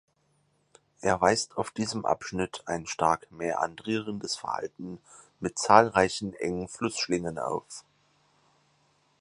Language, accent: German, Deutschland Deutsch